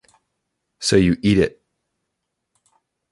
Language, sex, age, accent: English, male, 19-29, United States English